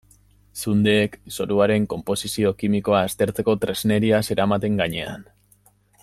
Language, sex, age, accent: Basque, male, 19-29, Mendebalekoa (Araba, Bizkaia, Gipuzkoako mendebaleko herri batzuk)